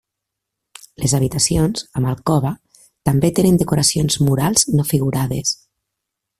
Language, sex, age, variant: Catalan, female, 40-49, Septentrional